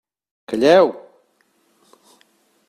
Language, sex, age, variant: Catalan, male, 50-59, Central